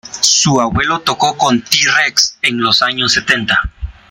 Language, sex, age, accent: Spanish, male, 19-29, América central